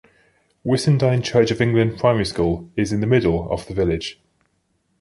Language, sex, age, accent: English, male, 30-39, England English